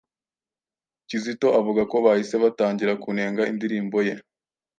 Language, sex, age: Kinyarwanda, male, 19-29